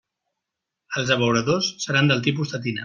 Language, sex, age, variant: Catalan, male, 30-39, Central